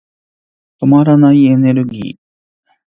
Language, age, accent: Japanese, 50-59, 標準語